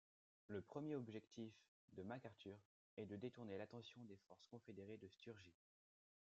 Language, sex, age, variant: French, male, under 19, Français de métropole